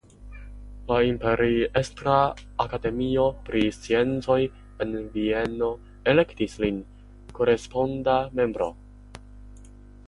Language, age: Esperanto, under 19